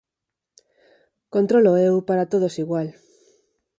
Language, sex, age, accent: Galician, female, 40-49, Normativo (estándar)